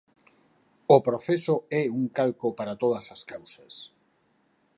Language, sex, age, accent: Galician, male, 50-59, Normativo (estándar)